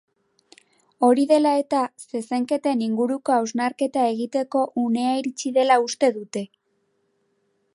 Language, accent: Basque, Mendebalekoa (Araba, Bizkaia, Gipuzkoako mendebaleko herri batzuk)